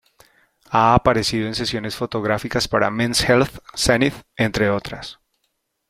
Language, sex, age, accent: Spanish, male, 30-39, Caribe: Cuba, Venezuela, Puerto Rico, República Dominicana, Panamá, Colombia caribeña, México caribeño, Costa del golfo de México